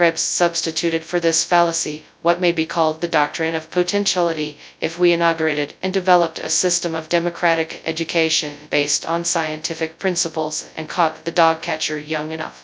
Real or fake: fake